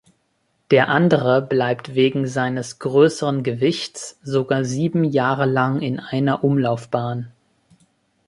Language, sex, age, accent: German, male, 19-29, Deutschland Deutsch